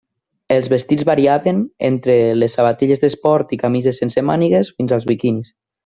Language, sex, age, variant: Catalan, male, 19-29, Nord-Occidental